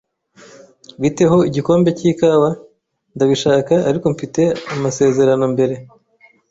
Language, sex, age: Kinyarwanda, male, 30-39